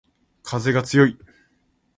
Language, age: Japanese, 19-29